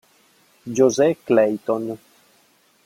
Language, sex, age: Italian, male, 50-59